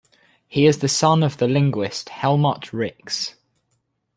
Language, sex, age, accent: English, male, 19-29, England English